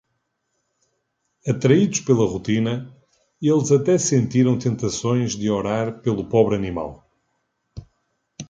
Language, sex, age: Portuguese, male, 40-49